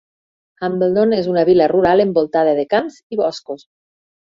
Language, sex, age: Catalan, female, 50-59